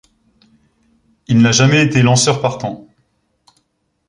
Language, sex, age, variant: French, male, 19-29, Français de métropole